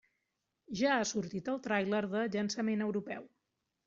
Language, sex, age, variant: Catalan, female, 40-49, Central